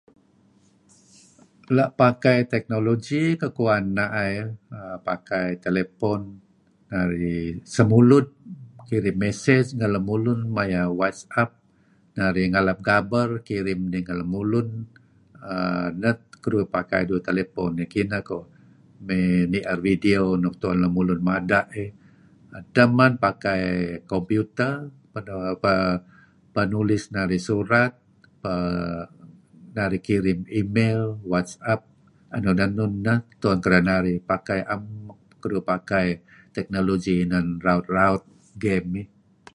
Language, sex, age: Kelabit, male, 70-79